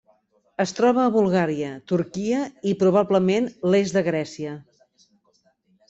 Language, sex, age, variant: Catalan, female, 50-59, Central